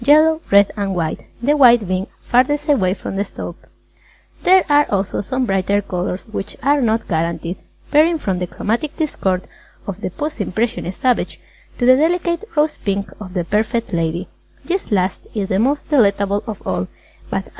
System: none